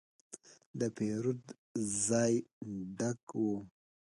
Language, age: Pashto, 19-29